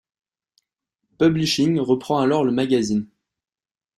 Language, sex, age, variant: French, male, 19-29, Français de métropole